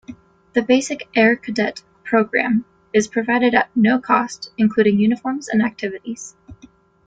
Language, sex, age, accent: English, female, 19-29, United States English